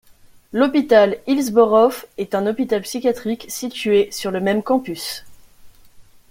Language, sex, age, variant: French, female, 19-29, Français de métropole